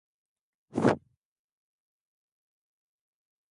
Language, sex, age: Swahili, female, 19-29